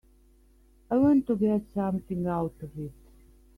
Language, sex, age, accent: English, female, 50-59, Australian English